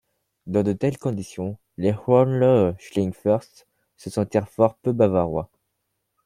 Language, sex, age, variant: French, male, 19-29, Français de métropole